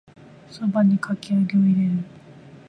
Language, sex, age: Japanese, female, 19-29